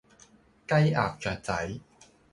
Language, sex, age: Cantonese, male, 30-39